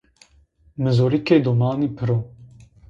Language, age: Zaza, 19-29